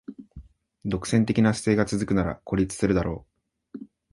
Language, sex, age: Japanese, male, 19-29